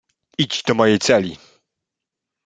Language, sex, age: Polish, male, 30-39